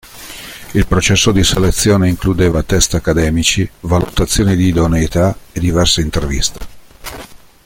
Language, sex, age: Italian, male, 50-59